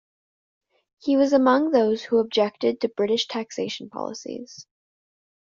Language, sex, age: English, female, under 19